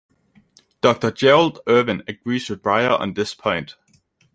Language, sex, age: English, male, under 19